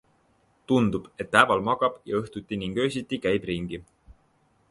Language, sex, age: Estonian, male, 19-29